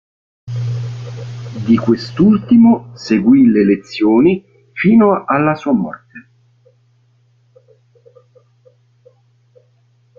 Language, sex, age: Italian, male, 50-59